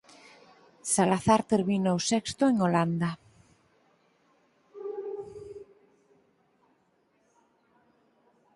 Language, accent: Galician, Normativo (estándar)